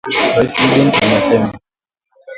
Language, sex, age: Swahili, male, 19-29